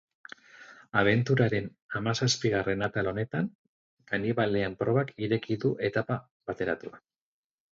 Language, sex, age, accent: Basque, male, 40-49, Mendebalekoa (Araba, Bizkaia, Gipuzkoako mendebaleko herri batzuk)